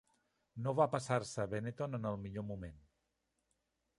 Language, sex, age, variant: Catalan, male, 50-59, Central